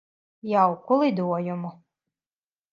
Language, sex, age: Latvian, female, 30-39